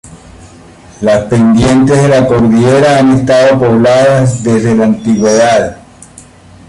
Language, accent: Spanish, Caribe: Cuba, Venezuela, Puerto Rico, República Dominicana, Panamá, Colombia caribeña, México caribeño, Costa del golfo de México